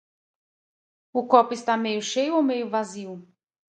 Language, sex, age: Portuguese, female, 30-39